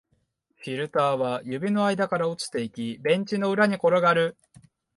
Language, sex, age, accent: Japanese, male, 19-29, 標準語